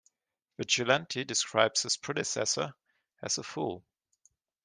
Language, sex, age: English, male, 40-49